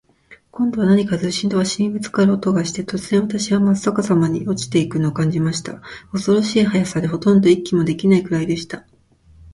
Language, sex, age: Japanese, female, 40-49